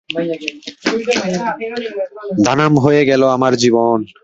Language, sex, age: Bengali, male, 19-29